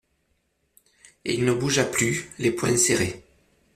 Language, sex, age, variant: French, male, 30-39, Français de métropole